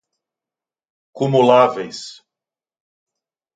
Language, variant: Portuguese, Portuguese (Brasil)